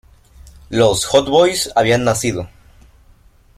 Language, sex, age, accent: Spanish, male, under 19, México